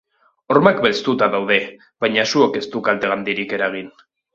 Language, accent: Basque, Erdialdekoa edo Nafarra (Gipuzkoa, Nafarroa)